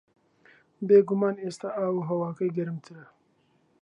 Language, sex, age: Central Kurdish, male, 19-29